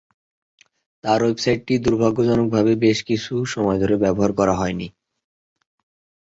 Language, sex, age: Bengali, male, 19-29